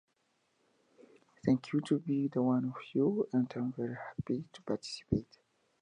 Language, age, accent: English, 19-29, England English